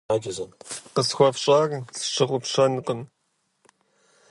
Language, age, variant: Kabardian, 19-29, Адыгэбзэ (Къэбэрдей, Кирил, псоми зэдай)